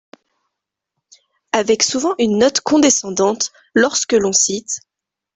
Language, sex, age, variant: French, female, 19-29, Français de métropole